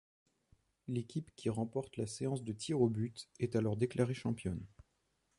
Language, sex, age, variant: French, male, 30-39, Français de métropole